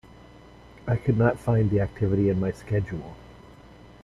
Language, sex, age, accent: English, male, 40-49, United States English